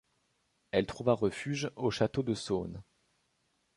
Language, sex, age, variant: French, male, 19-29, Français de métropole